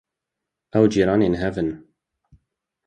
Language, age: Kurdish, 30-39